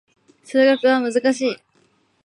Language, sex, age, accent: Japanese, female, 19-29, 東京